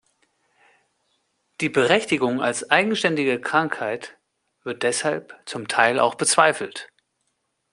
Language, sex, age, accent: German, male, 50-59, Deutschland Deutsch